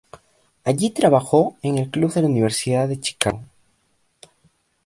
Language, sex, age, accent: Spanish, male, under 19, Andino-Pacífico: Colombia, Perú, Ecuador, oeste de Bolivia y Venezuela andina